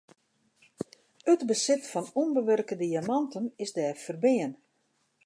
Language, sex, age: Western Frisian, female, 60-69